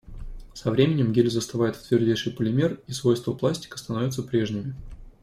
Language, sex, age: Russian, male, 30-39